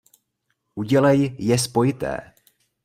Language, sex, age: Czech, male, 19-29